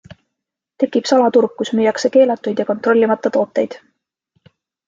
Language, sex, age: Estonian, female, 19-29